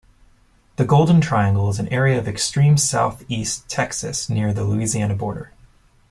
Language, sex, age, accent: English, male, 30-39, United States English